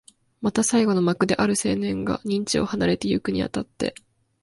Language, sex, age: Japanese, female, 19-29